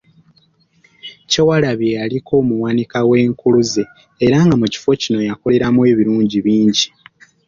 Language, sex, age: Ganda, male, under 19